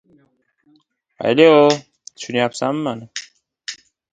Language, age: Russian, 19-29